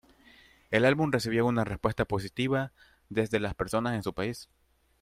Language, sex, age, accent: Spanish, male, 19-29, América central